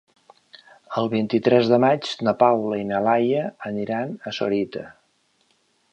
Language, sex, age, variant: Catalan, male, 50-59, Central